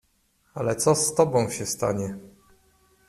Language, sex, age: Polish, male, 30-39